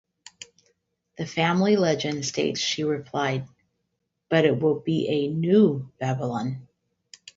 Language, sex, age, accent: English, female, 50-59, United States English; Midwestern